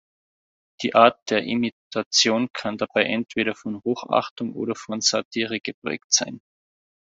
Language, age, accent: German, 30-39, Österreichisches Deutsch